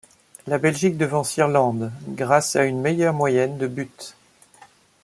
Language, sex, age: French, male, 40-49